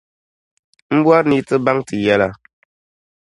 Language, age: Dagbani, 19-29